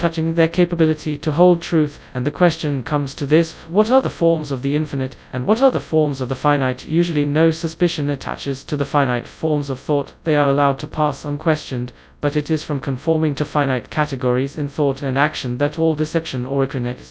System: TTS, FastPitch